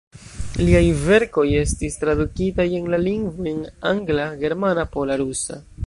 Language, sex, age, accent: Esperanto, male, under 19, Internacia